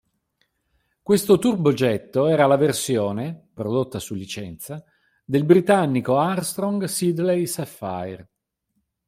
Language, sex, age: Italian, male, 50-59